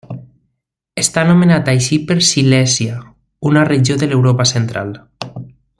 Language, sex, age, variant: Catalan, male, 40-49, Central